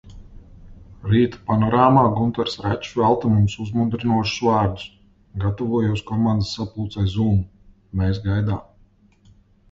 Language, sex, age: Latvian, male, 40-49